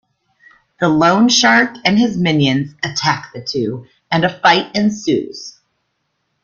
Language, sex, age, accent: English, female, 40-49, United States English